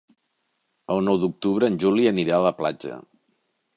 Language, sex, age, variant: Catalan, male, 60-69, Central